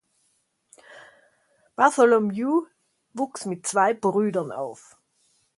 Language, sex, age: German, female, 60-69